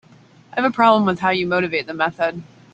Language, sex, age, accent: English, female, 19-29, United States English